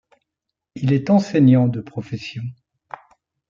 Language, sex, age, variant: French, male, 70-79, Français de métropole